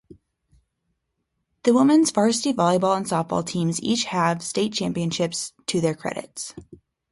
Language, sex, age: English, female, 19-29